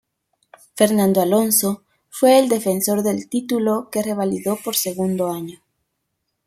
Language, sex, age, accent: Spanish, female, 19-29, América central